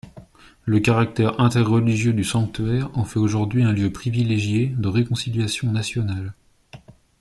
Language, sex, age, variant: French, male, 19-29, Français de métropole